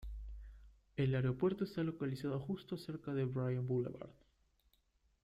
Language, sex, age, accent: Spanish, male, 19-29, Andino-Pacífico: Colombia, Perú, Ecuador, oeste de Bolivia y Venezuela andina